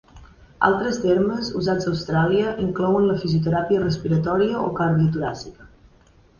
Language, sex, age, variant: Catalan, female, 19-29, Central